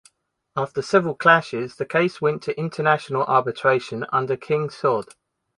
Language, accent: English, England English